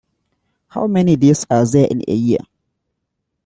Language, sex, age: English, male, 19-29